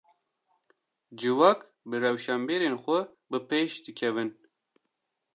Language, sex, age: Kurdish, male, under 19